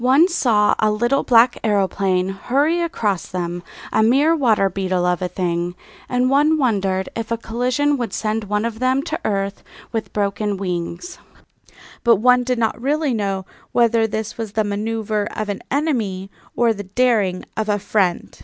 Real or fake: real